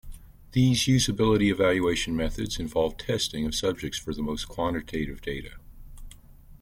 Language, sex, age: English, male, 60-69